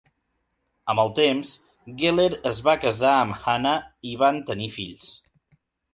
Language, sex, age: Catalan, male, 19-29